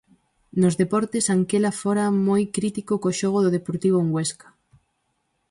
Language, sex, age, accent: Galician, female, 19-29, Oriental (común en zona oriental)